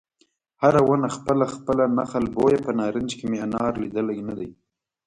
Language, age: Pashto, 19-29